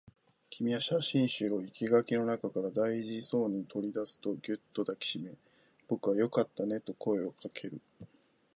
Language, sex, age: Japanese, male, 19-29